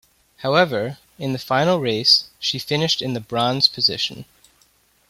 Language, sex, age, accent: English, male, 19-29, United States English